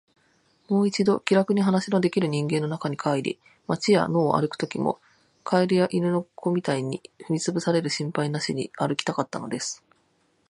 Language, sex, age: Japanese, female, 30-39